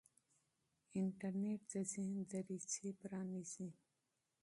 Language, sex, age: Pashto, female, 30-39